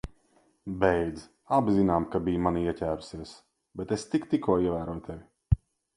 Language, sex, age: Latvian, male, 40-49